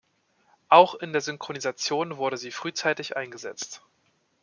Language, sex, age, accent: German, male, 19-29, Deutschland Deutsch